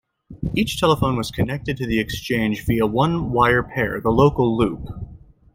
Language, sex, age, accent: English, male, 19-29, United States English